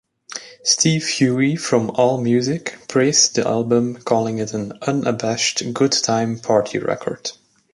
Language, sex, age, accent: English, male, 19-29, England English